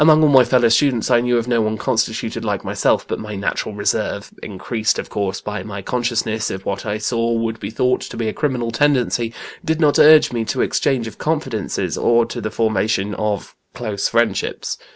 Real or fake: real